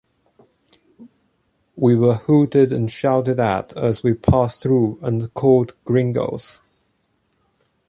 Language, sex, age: English, male, 19-29